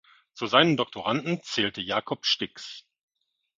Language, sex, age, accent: German, male, 40-49, Deutschland Deutsch